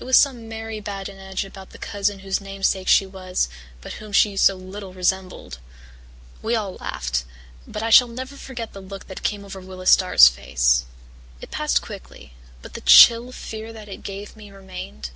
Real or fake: real